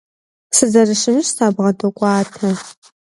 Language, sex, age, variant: Kabardian, female, under 19, Адыгэбзэ (Къэбэрдей, Кирил, псоми зэдай)